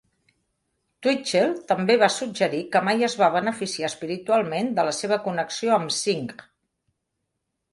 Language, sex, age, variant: Catalan, female, 50-59, Central